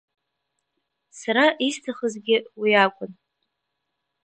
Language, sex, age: Abkhazian, female, under 19